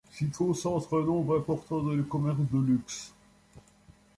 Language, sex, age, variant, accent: French, male, 70-79, Français d'Europe, Français de Belgique